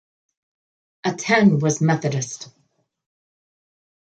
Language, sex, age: English, female, 50-59